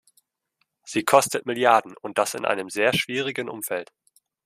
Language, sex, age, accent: German, male, 19-29, Deutschland Deutsch